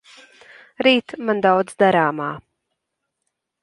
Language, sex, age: Latvian, female, 19-29